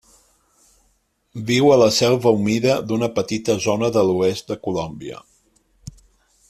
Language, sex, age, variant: Catalan, male, 50-59, Central